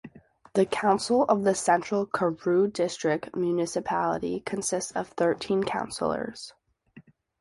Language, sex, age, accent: English, female, 19-29, United States English